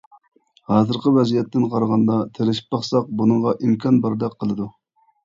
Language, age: Uyghur, 19-29